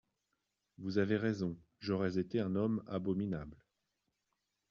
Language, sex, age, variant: French, male, 30-39, Français de métropole